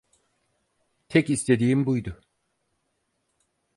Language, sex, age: Turkish, male, 50-59